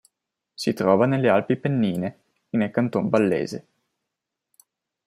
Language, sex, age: Italian, male, 19-29